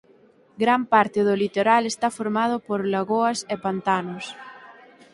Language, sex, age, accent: Galician, female, 19-29, Atlántico (seseo e gheada)